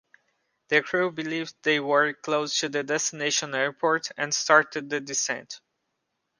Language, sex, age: English, male, 19-29